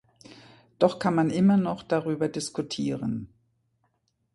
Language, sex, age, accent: German, female, 50-59, Deutschland Deutsch